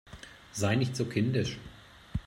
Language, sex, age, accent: German, male, 40-49, Deutschland Deutsch